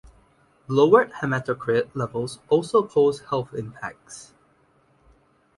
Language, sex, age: English, male, under 19